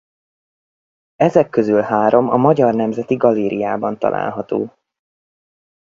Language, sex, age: Hungarian, male, 30-39